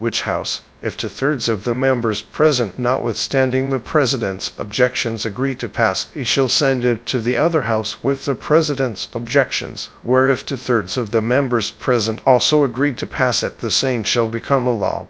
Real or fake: fake